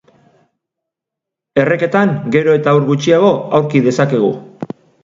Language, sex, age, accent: Basque, male, 40-49, Erdialdekoa edo Nafarra (Gipuzkoa, Nafarroa)